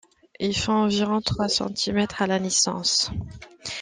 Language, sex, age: French, female, 19-29